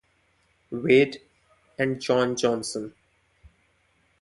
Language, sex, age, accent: English, male, 19-29, India and South Asia (India, Pakistan, Sri Lanka)